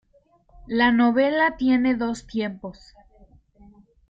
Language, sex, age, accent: Spanish, female, 19-29, México